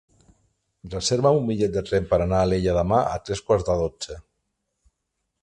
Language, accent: Catalan, aprenent (recent, des del castellà)